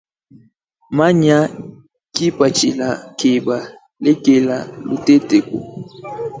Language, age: Luba-Lulua, 19-29